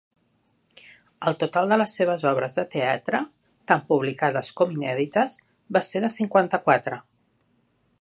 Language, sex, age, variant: Catalan, female, 50-59, Nord-Occidental